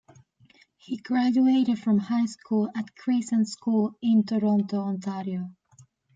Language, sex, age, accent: English, female, 19-29, Irish English